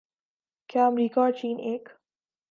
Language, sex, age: Urdu, female, 19-29